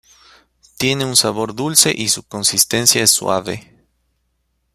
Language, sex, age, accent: Spanish, male, 19-29, Andino-Pacífico: Colombia, Perú, Ecuador, oeste de Bolivia y Venezuela andina